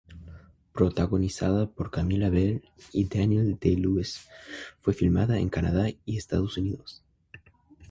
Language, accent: Spanish, Rioplatense: Argentina, Uruguay, este de Bolivia, Paraguay